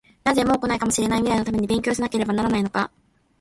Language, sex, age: Japanese, female, 19-29